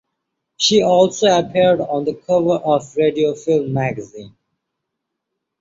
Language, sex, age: English, male, 19-29